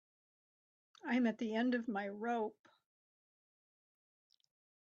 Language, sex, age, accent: English, female, 70-79, United States English